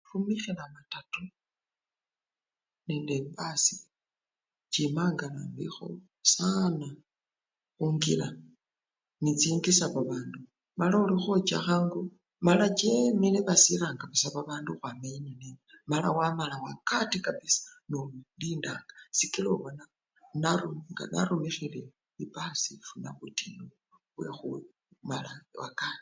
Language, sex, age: Luyia, female, 50-59